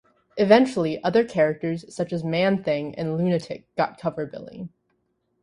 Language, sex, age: English, female, 19-29